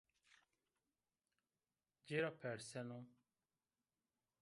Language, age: Zaza, 30-39